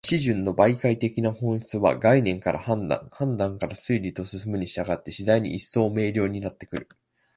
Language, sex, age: Japanese, male, 19-29